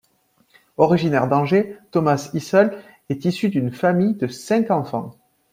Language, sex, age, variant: French, male, 30-39, Français de métropole